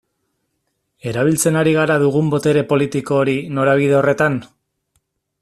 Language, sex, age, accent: Basque, male, 40-49, Erdialdekoa edo Nafarra (Gipuzkoa, Nafarroa)